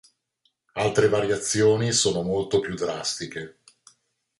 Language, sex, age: Italian, male, 60-69